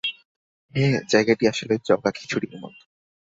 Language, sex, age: Bengali, male, 19-29